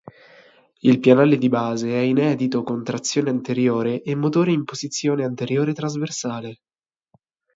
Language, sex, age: Italian, male, 19-29